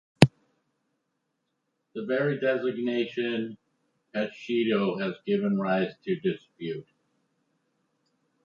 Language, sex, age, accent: English, male, 40-49, United States English